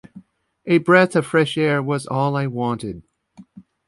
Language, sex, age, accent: English, male, 50-59, United States English